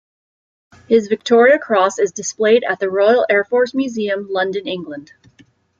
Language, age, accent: English, 30-39, United States English